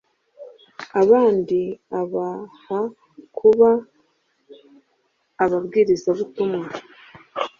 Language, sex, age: Kinyarwanda, female, 19-29